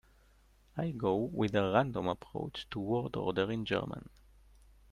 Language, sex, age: English, male, 30-39